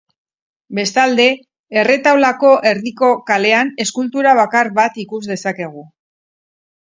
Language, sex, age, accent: Basque, female, 40-49, Erdialdekoa edo Nafarra (Gipuzkoa, Nafarroa)